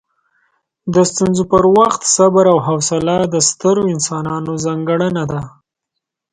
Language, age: Pashto, 19-29